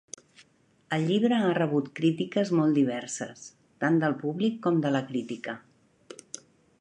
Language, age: Catalan, 50-59